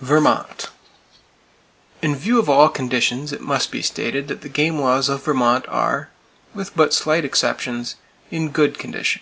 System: none